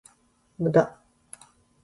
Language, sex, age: Japanese, female, 50-59